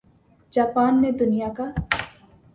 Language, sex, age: Urdu, female, 19-29